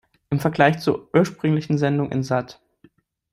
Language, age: German, 19-29